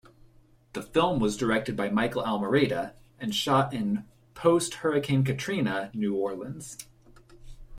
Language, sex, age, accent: English, male, 30-39, United States English